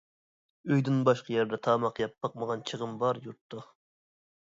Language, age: Uyghur, 19-29